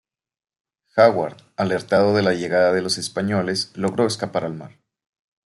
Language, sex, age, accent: Spanish, male, 19-29, México